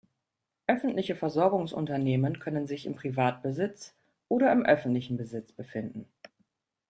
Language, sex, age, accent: German, female, 40-49, Deutschland Deutsch